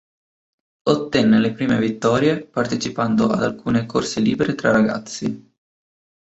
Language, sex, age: Italian, male, 19-29